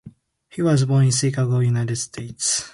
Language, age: English, 19-29